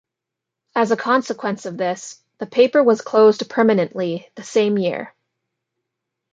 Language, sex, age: English, female, 19-29